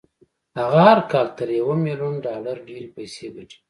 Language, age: Pashto, 30-39